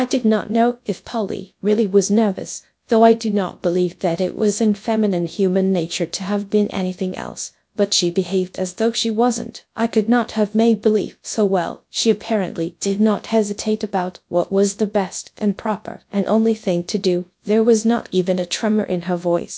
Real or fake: fake